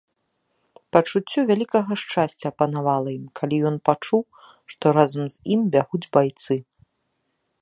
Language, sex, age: Belarusian, female, 30-39